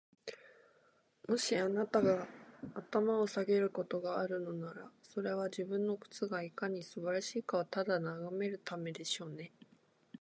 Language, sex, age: Japanese, female, 19-29